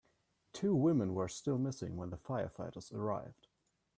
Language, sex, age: English, male, 19-29